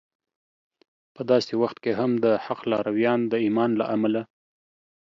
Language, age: Pashto, 19-29